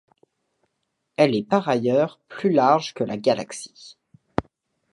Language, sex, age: French, male, under 19